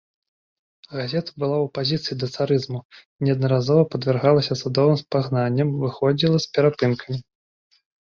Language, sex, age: Belarusian, male, 19-29